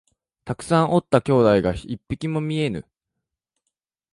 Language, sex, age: Japanese, male, 19-29